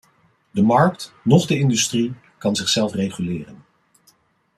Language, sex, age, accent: Dutch, male, 40-49, Nederlands Nederlands